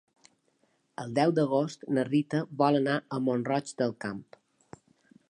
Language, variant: Catalan, Balear